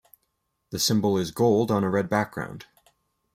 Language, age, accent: English, 19-29, United States English